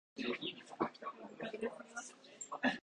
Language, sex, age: Adamawa Fulfulde, female, under 19